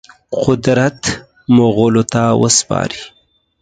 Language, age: Pashto, 30-39